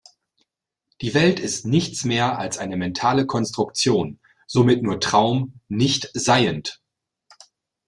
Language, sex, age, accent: German, male, 40-49, Deutschland Deutsch